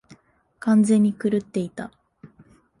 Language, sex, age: Japanese, female, 19-29